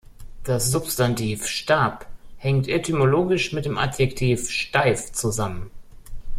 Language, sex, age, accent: German, male, 30-39, Deutschland Deutsch